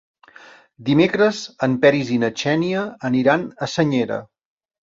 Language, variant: Catalan, Central